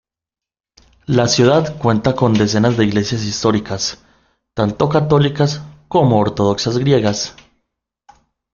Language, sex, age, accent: Spanish, male, 19-29, Caribe: Cuba, Venezuela, Puerto Rico, República Dominicana, Panamá, Colombia caribeña, México caribeño, Costa del golfo de México